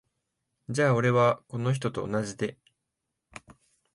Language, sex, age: Japanese, male, 19-29